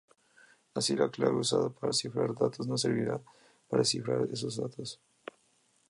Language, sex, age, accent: Spanish, male, 19-29, México